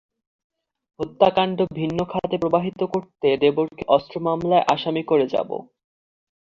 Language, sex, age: Bengali, male, under 19